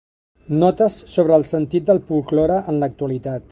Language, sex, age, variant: Catalan, male, 50-59, Central